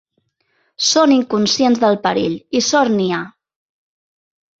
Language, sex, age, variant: Catalan, female, 40-49, Central